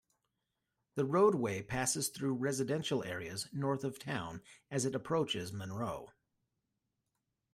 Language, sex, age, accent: English, male, 40-49, United States English